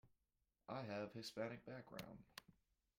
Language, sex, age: English, male, 19-29